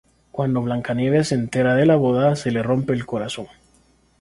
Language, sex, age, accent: Spanish, male, 30-39, América central